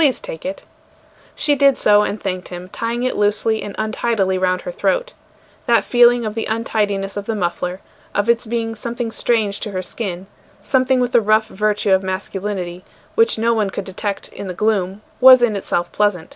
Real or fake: real